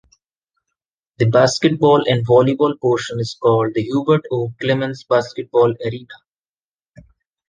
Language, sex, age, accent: English, male, 19-29, India and South Asia (India, Pakistan, Sri Lanka)